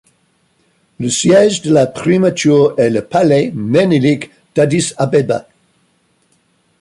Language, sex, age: French, male, 60-69